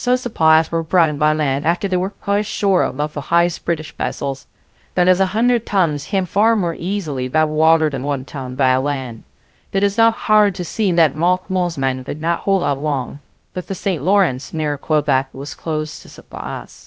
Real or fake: fake